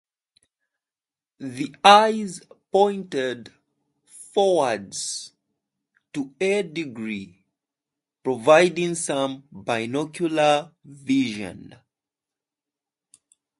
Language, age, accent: English, 19-29, United States English; England English